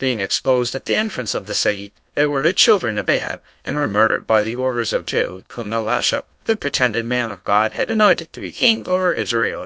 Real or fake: fake